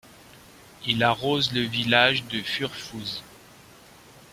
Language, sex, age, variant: French, male, 50-59, Français de métropole